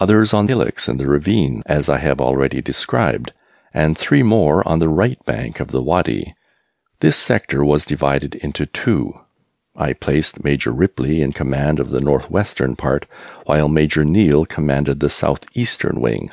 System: none